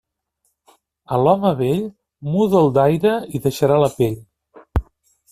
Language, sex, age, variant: Catalan, male, 50-59, Central